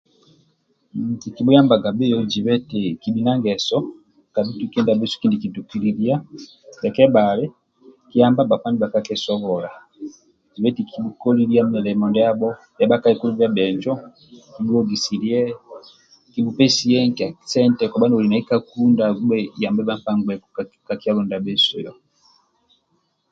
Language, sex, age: Amba (Uganda), male, 30-39